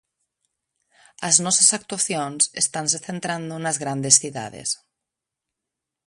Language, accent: Galician, Normativo (estándar)